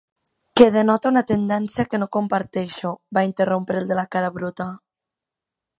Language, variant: Catalan, Central